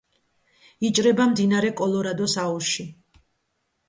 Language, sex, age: Georgian, female, 50-59